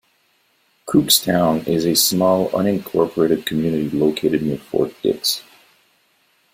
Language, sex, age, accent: English, male, 40-49, Canadian English